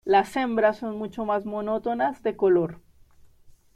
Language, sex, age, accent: Spanish, female, 19-29, Andino-Pacífico: Colombia, Perú, Ecuador, oeste de Bolivia y Venezuela andina